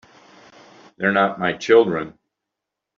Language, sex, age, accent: English, male, 70-79, United States English